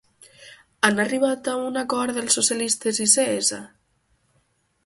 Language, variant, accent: Catalan, Valencià septentrional, septentrional